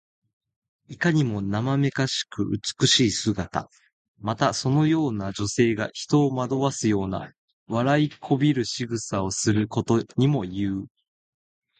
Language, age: Japanese, 19-29